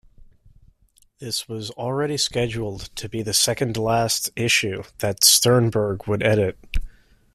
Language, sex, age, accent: English, male, 19-29, United States English